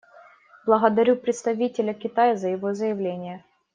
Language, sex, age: Russian, female, 19-29